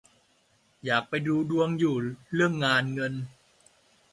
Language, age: Thai, under 19